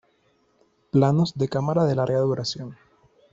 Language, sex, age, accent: Spanish, male, 30-39, Caribe: Cuba, Venezuela, Puerto Rico, República Dominicana, Panamá, Colombia caribeña, México caribeño, Costa del golfo de México